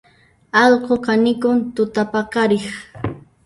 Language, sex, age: Puno Quechua, female, 19-29